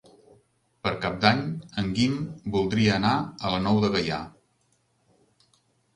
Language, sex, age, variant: Catalan, male, 50-59, Central